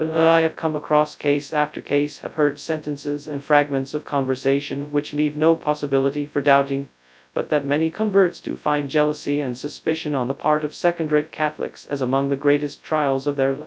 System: TTS, FastPitch